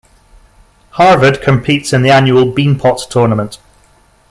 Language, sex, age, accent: English, male, 50-59, England English